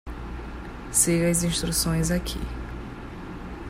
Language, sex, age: Portuguese, female, 30-39